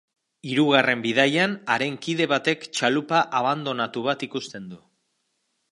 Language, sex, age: Basque, male, 30-39